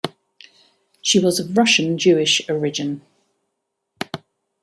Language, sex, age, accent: English, female, 40-49, England English